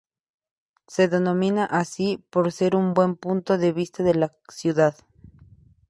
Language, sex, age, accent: Spanish, female, 19-29, México